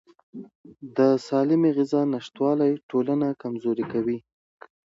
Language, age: Pashto, 19-29